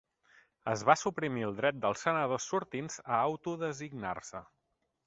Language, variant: Catalan, Central